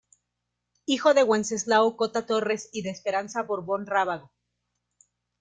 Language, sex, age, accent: Spanish, female, 40-49, México